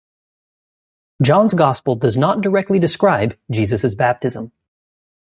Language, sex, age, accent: English, male, 19-29, United States English